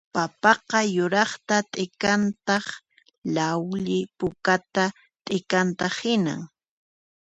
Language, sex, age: Puno Quechua, female, 40-49